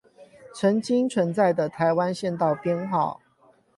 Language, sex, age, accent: Chinese, male, 30-39, 出生地：桃園市